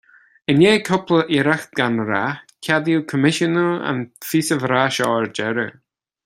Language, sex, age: Irish, male, 19-29